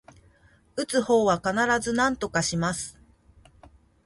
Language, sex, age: Japanese, female, 50-59